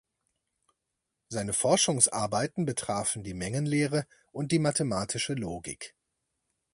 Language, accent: German, Deutschland Deutsch